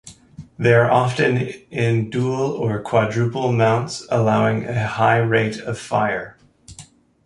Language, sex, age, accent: English, male, 30-39, United States English